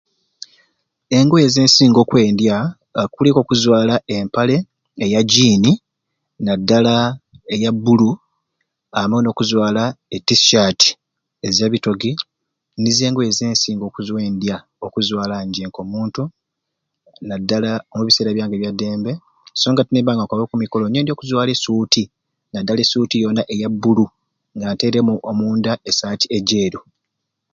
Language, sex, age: Ruuli, male, 30-39